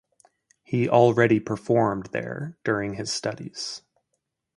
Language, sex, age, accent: English, male, 30-39, United States English